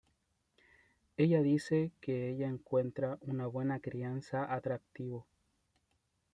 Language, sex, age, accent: Spanish, male, 30-39, Chileno: Chile, Cuyo